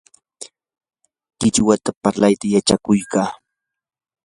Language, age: Yanahuanca Pasco Quechua, 19-29